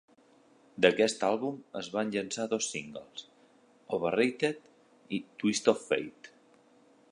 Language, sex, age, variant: Catalan, male, 30-39, Central